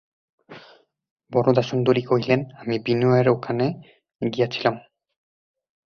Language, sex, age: Bengali, male, 19-29